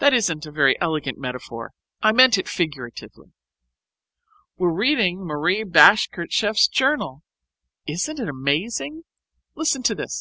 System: none